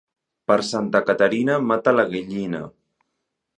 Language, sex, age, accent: Catalan, male, 19-29, aprenent (recent, des del castellà)